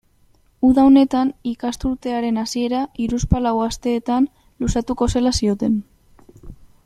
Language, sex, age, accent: Basque, female, under 19, Mendebalekoa (Araba, Bizkaia, Gipuzkoako mendebaleko herri batzuk)